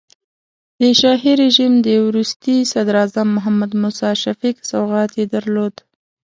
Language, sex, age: Pashto, female, 19-29